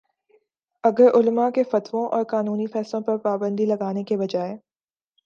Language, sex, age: Urdu, female, 19-29